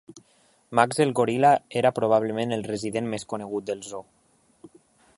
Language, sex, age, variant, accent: Catalan, male, 19-29, Valencià meridional, valencià